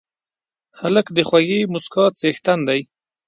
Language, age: Pashto, 30-39